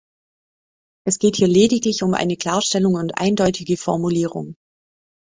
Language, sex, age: German, female, 30-39